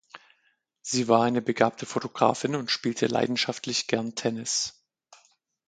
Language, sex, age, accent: German, male, 40-49, Deutschland Deutsch